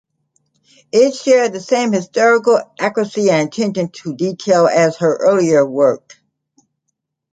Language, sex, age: English, female, 60-69